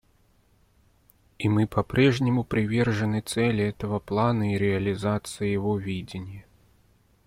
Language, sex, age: Russian, male, 30-39